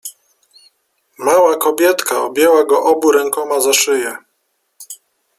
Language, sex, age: Polish, male, 30-39